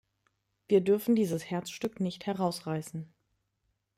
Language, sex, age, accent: German, female, 30-39, Deutschland Deutsch